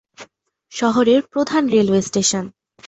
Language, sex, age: Bengali, female, under 19